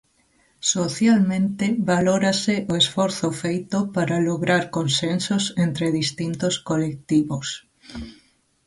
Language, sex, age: Galician, female, 40-49